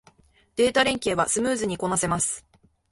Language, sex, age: Japanese, female, 19-29